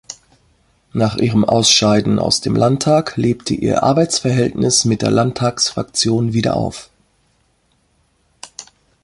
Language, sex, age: German, female, 50-59